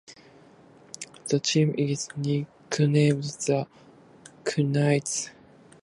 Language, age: English, under 19